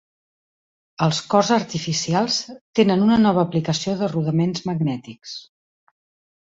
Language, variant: Catalan, Central